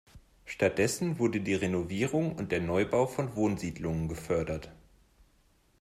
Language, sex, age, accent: German, male, 19-29, Deutschland Deutsch